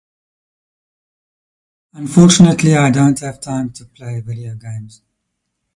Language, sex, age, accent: English, male, 50-59, Southern African (South Africa, Zimbabwe, Namibia)